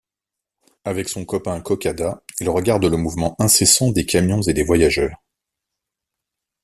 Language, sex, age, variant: French, male, 40-49, Français de métropole